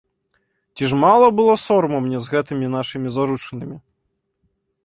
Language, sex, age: Belarusian, male, 19-29